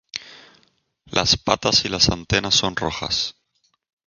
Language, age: Spanish, 19-29